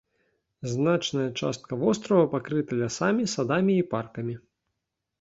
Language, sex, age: Belarusian, male, 19-29